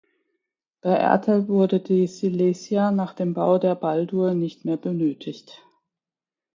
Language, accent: German, Deutschland Deutsch